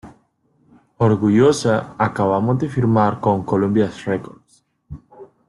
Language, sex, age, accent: Spanish, male, 19-29, América central